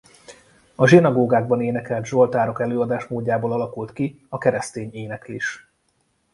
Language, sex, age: Hungarian, male, 30-39